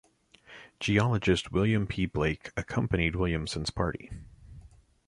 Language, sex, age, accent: English, male, 30-39, United States English